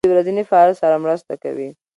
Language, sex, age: Pashto, female, 19-29